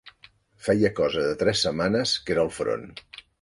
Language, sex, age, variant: Catalan, male, 60-69, Central